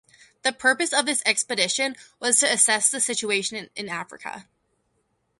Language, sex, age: English, female, under 19